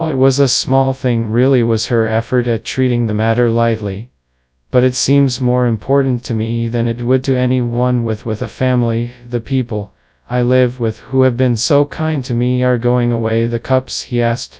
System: TTS, FastPitch